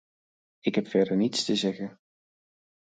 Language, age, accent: Dutch, 30-39, Nederlands Nederlands